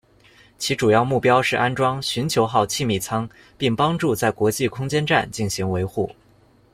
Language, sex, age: Chinese, male, 19-29